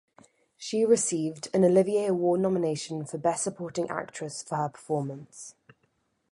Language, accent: English, England English